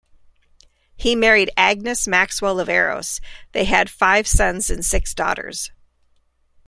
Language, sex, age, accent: English, female, 50-59, United States English